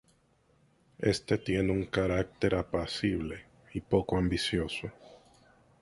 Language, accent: Spanish, Caribe: Cuba, Venezuela, Puerto Rico, República Dominicana, Panamá, Colombia caribeña, México caribeño, Costa del golfo de México